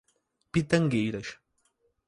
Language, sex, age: Portuguese, male, 19-29